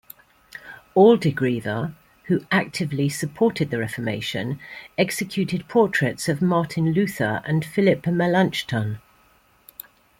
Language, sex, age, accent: English, female, 70-79, England English